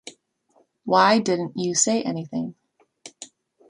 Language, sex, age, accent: English, female, 19-29, Canadian English